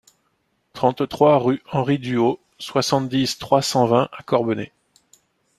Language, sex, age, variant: French, male, 40-49, Français de métropole